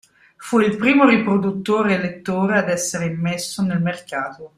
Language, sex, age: Italian, female, 50-59